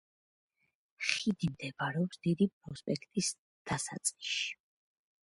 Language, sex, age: Georgian, female, under 19